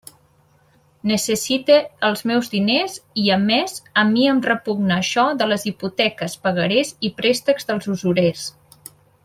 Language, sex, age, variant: Catalan, female, 19-29, Central